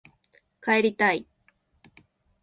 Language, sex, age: Japanese, female, 19-29